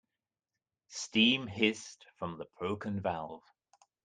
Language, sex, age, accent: English, male, 60-69, England English